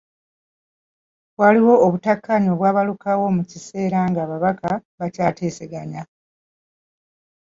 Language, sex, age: Ganda, female, 50-59